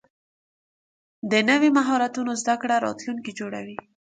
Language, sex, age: Pashto, female, 19-29